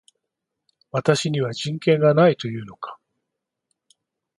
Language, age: Japanese, 50-59